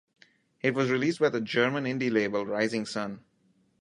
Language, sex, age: English, male, 19-29